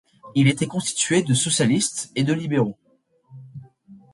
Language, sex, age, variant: French, male, 19-29, Français de métropole